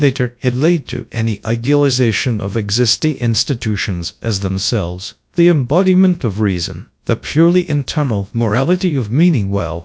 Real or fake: fake